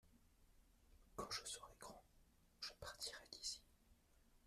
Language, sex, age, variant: French, male, 30-39, Français de métropole